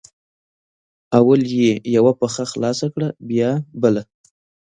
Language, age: Pashto, 19-29